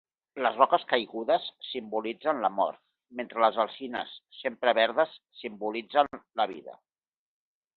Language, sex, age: Catalan, male, 40-49